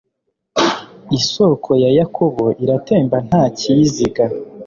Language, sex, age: Kinyarwanda, male, 19-29